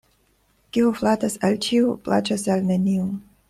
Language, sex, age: Esperanto, female, 30-39